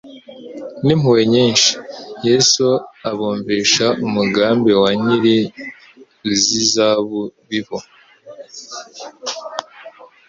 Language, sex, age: Kinyarwanda, female, 30-39